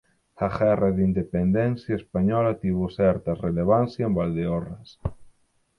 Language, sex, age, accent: Galician, male, 30-39, Atlántico (seseo e gheada)